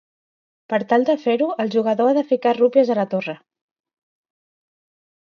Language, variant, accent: Catalan, Central, central